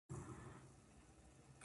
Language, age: Japanese, 19-29